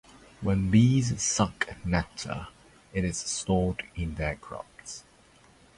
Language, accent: English, Hong Kong English